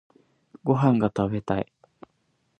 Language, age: Japanese, 19-29